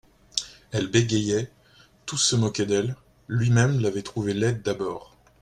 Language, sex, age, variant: French, male, 40-49, Français de métropole